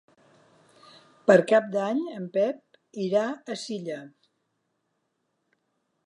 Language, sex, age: Catalan, female, 60-69